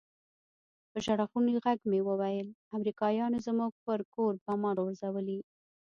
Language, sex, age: Pashto, female, 30-39